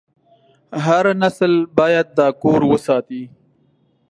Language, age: Pashto, 30-39